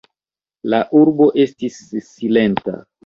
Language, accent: Esperanto, Internacia